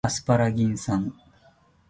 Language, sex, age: Japanese, male, 30-39